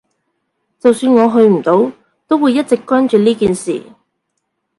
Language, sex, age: Cantonese, female, 30-39